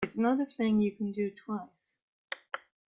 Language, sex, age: English, female, 70-79